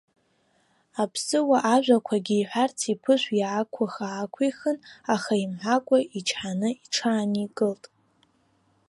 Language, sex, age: Abkhazian, female, 19-29